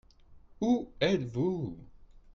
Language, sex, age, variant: French, male, 30-39, Français de métropole